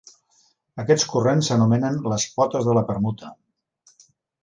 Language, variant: Catalan, Central